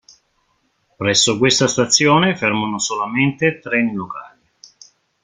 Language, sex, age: Italian, male, 50-59